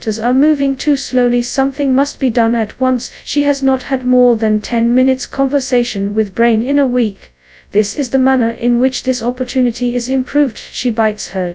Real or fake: fake